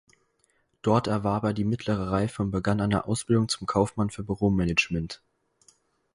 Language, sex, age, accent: German, male, under 19, Deutschland Deutsch